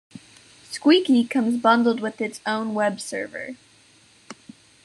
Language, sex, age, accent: English, female, under 19, United States English